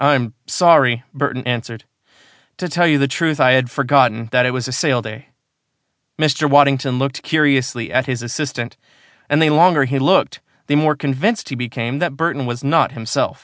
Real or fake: real